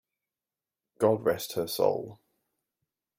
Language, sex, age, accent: English, male, 40-49, England English